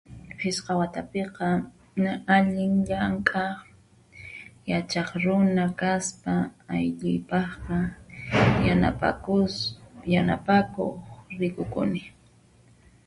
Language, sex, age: Puno Quechua, female, 30-39